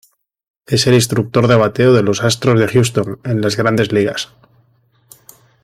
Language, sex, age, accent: Spanish, male, 30-39, España: Norte peninsular (Asturias, Castilla y León, Cantabria, País Vasco, Navarra, Aragón, La Rioja, Guadalajara, Cuenca)